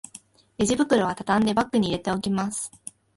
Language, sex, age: Japanese, female, 19-29